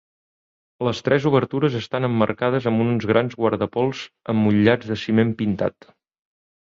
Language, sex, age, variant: Catalan, male, 19-29, Central